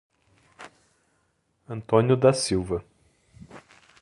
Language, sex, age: Portuguese, male, 30-39